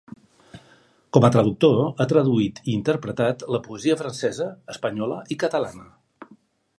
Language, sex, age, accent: Catalan, male, 50-59, Barceloní